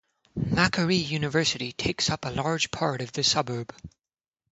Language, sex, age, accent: English, male, under 19, United States English; India and South Asia (India, Pakistan, Sri Lanka)